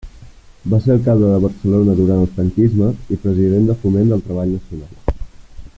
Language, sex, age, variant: Catalan, male, 19-29, Nord-Occidental